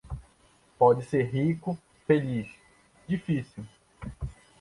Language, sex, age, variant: Portuguese, male, 30-39, Portuguese (Brasil)